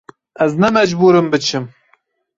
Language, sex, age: Kurdish, male, 30-39